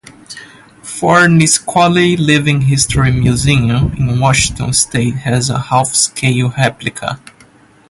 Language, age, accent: English, under 19, United States English